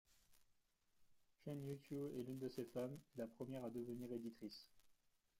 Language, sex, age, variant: French, male, 19-29, Français de métropole